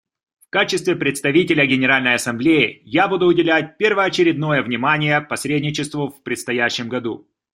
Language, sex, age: Russian, male, 30-39